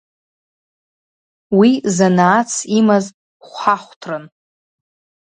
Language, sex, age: Abkhazian, female, under 19